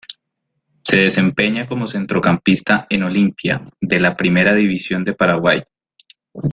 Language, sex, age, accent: Spanish, male, 19-29, Andino-Pacífico: Colombia, Perú, Ecuador, oeste de Bolivia y Venezuela andina